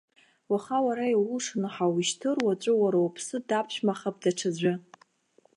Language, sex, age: Abkhazian, female, 30-39